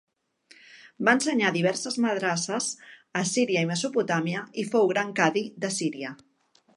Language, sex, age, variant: Catalan, female, 50-59, Central